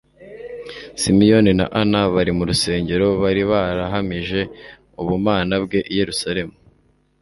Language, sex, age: Kinyarwanda, male, 19-29